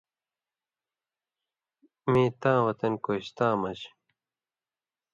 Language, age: Indus Kohistani, 19-29